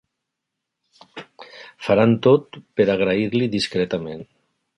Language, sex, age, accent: Catalan, male, 60-69, valencià